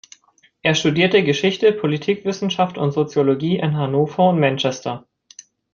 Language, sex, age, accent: German, male, 19-29, Deutschland Deutsch